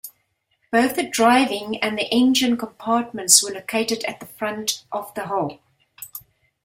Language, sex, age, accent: English, female, 60-69, Southern African (South Africa, Zimbabwe, Namibia)